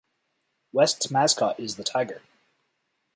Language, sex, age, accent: English, male, 30-39, Canadian English